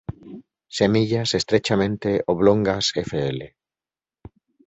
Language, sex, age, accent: Spanish, male, 40-49, España: Norte peninsular (Asturias, Castilla y León, Cantabria, País Vasco, Navarra, Aragón, La Rioja, Guadalajara, Cuenca)